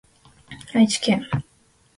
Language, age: Japanese, 19-29